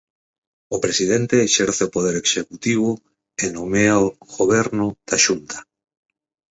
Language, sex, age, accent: Galician, male, 40-49, Central (gheada)